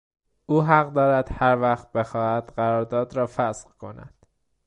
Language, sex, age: Persian, male, 19-29